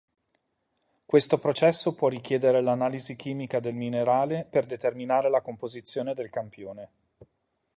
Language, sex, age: Italian, male, 30-39